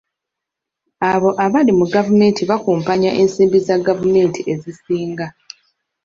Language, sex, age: Ganda, female, 30-39